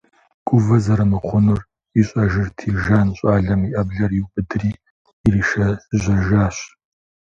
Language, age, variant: Kabardian, 50-59, Адыгэбзэ (Къэбэрдей, Кирил, псоми зэдай)